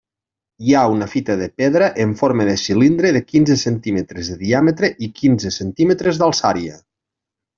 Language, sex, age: Catalan, male, 40-49